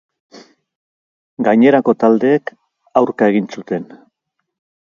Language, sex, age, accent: Basque, male, 50-59, Erdialdekoa edo Nafarra (Gipuzkoa, Nafarroa)